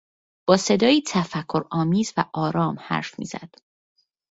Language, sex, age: Persian, female, 19-29